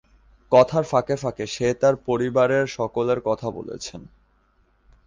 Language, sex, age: Bengali, male, under 19